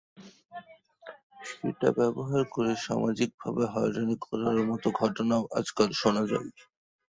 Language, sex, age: Bengali, male, 19-29